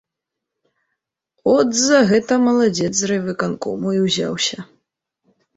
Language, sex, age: Belarusian, female, under 19